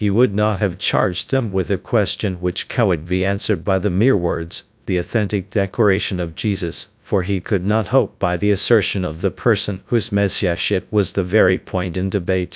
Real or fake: fake